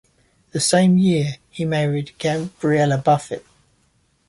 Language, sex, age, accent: English, male, 30-39, England English